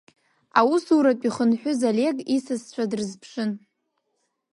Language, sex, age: Abkhazian, female, under 19